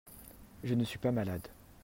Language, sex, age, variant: French, male, under 19, Français de métropole